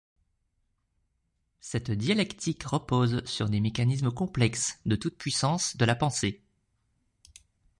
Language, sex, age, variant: French, male, 30-39, Français de métropole